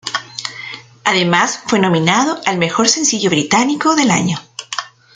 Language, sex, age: Spanish, female, 50-59